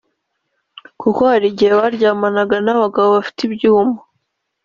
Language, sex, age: Kinyarwanda, female, 19-29